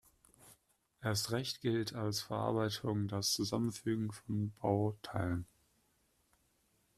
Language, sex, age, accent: German, male, 19-29, Deutschland Deutsch